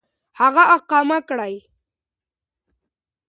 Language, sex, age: Pashto, male, 19-29